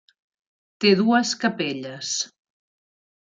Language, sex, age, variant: Catalan, female, 50-59, Central